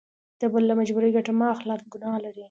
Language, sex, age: Pashto, female, 19-29